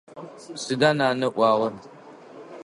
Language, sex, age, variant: Adyghe, male, under 19, Адыгабзэ (Кирил, пстэумэ зэдыряе)